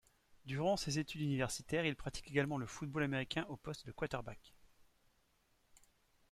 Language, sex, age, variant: French, male, 40-49, Français de métropole